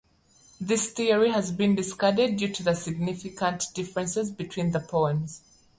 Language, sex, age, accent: English, female, 30-39, Southern African (South Africa, Zimbabwe, Namibia)